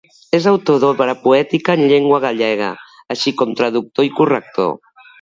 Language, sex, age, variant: Catalan, female, 50-59, Septentrional